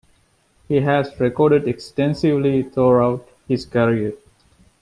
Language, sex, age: English, male, 19-29